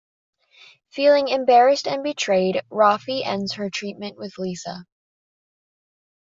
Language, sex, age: English, female, under 19